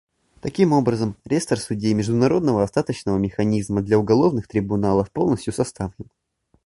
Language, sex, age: Russian, male, under 19